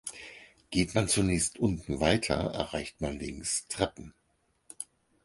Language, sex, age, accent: German, male, 50-59, Deutschland Deutsch